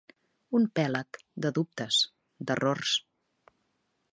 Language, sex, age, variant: Catalan, female, 40-49, Central